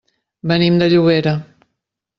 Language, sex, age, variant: Catalan, female, 50-59, Central